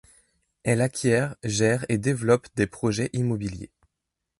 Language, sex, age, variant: French, male, 30-39, Français de métropole